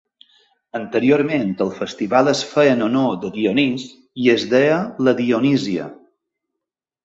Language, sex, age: Catalan, male, 40-49